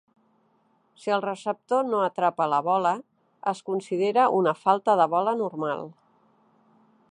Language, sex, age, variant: Catalan, female, 50-59, Central